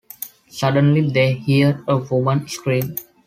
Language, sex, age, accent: English, male, 19-29, India and South Asia (India, Pakistan, Sri Lanka)